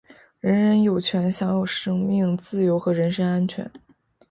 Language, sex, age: Chinese, female, 19-29